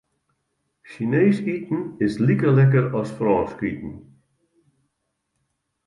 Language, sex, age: Western Frisian, male, 80-89